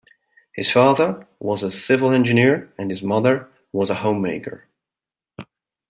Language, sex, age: English, male, 30-39